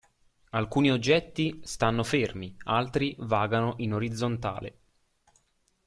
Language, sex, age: Italian, male, under 19